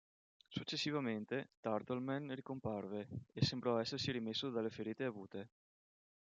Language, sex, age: Italian, male, 30-39